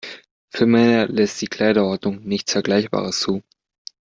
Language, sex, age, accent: German, male, under 19, Deutschland Deutsch